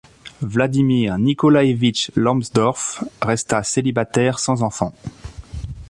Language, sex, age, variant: French, male, 30-39, Français de métropole